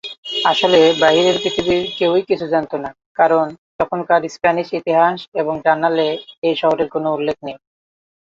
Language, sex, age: Bengali, male, 19-29